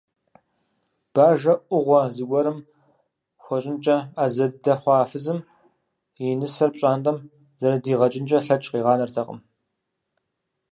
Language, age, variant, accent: Kabardian, 19-29, Адыгэбзэ (Къэбэрдей, Кирил, псоми зэдай), Джылэхъстэней (Gilahsteney)